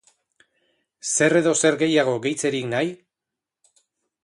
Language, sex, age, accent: Basque, male, 40-49, Erdialdekoa edo Nafarra (Gipuzkoa, Nafarroa)